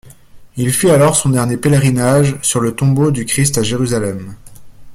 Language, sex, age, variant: French, male, 19-29, Français de métropole